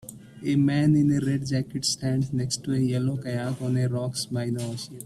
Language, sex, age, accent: English, male, 30-39, India and South Asia (India, Pakistan, Sri Lanka)